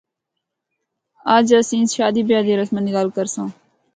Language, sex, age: Northern Hindko, female, 19-29